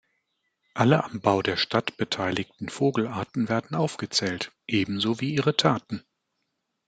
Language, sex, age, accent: German, male, 60-69, Deutschland Deutsch